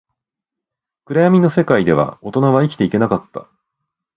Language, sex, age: Japanese, male, 40-49